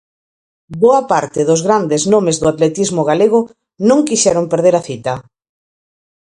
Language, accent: Galician, Normativo (estándar)